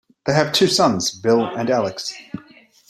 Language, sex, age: English, male, 40-49